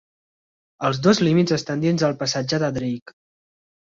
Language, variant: Catalan, Central